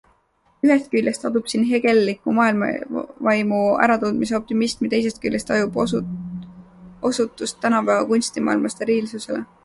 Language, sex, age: Estonian, female, 19-29